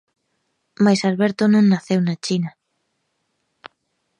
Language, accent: Galician, Normativo (estándar)